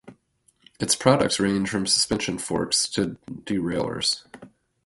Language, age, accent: English, 30-39, United States English